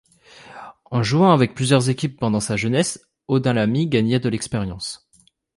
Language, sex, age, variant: French, male, 19-29, Français de métropole